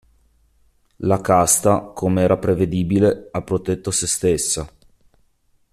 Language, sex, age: Italian, male, 40-49